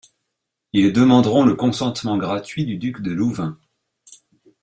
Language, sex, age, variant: French, male, 40-49, Français de métropole